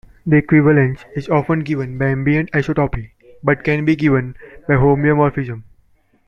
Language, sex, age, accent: English, male, 19-29, India and South Asia (India, Pakistan, Sri Lanka)